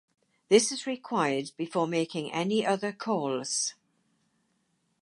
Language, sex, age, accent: English, female, 80-89, England English